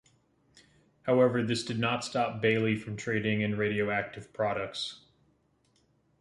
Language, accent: English, United States English